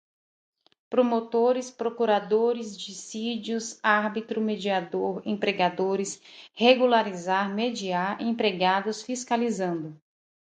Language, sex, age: Portuguese, female, 30-39